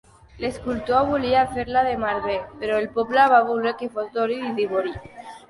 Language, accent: Catalan, aprenent (recent, des del castellà)